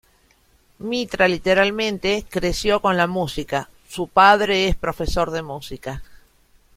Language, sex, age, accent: Spanish, female, 50-59, Rioplatense: Argentina, Uruguay, este de Bolivia, Paraguay